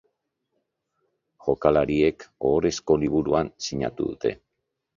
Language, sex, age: Basque, male, 60-69